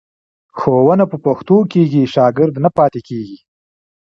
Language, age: Pashto, 40-49